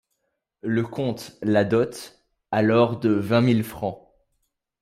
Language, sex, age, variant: French, male, under 19, Français de métropole